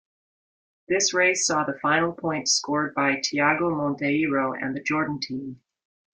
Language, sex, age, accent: English, female, 50-59, United States English